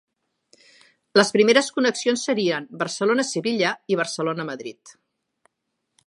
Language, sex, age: Catalan, female, 50-59